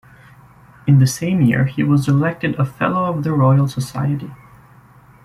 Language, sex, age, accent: English, male, 19-29, United States English